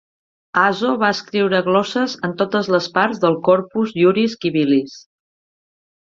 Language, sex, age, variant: Catalan, female, 50-59, Central